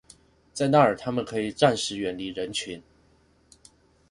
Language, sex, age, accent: Chinese, male, 19-29, 出生地：臺中市